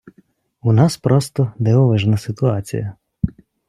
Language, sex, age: Ukrainian, male, 30-39